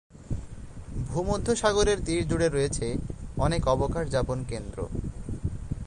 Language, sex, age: Bengali, male, 19-29